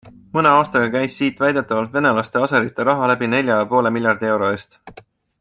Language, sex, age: Estonian, male, 19-29